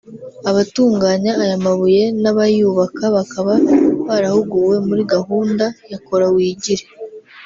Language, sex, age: Kinyarwanda, female, under 19